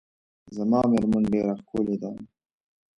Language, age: Pashto, 19-29